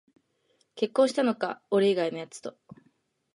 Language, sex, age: Japanese, female, 19-29